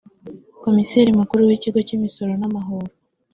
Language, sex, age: Kinyarwanda, female, under 19